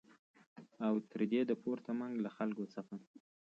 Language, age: Pashto, 30-39